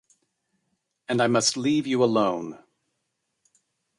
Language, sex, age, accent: English, male, 50-59, United States English